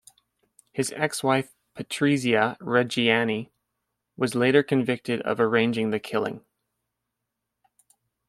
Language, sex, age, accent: English, male, 19-29, Canadian English